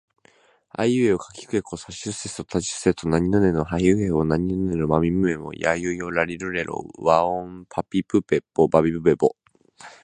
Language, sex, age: Japanese, male, 19-29